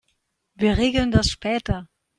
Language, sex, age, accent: German, female, 50-59, Deutschland Deutsch